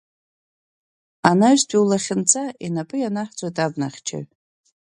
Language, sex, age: Abkhazian, female, 30-39